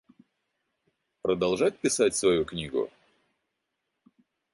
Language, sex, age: Russian, male, 30-39